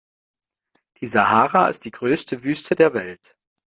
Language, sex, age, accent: German, female, 30-39, Deutschland Deutsch